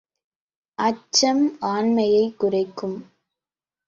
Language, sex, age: Tamil, female, under 19